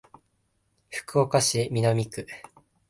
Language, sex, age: Japanese, male, 19-29